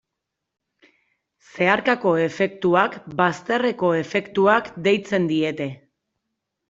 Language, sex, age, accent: Basque, female, 30-39, Erdialdekoa edo Nafarra (Gipuzkoa, Nafarroa)